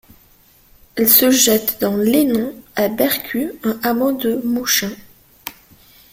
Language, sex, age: French, female, 19-29